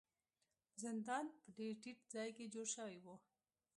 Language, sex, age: Pashto, female, 19-29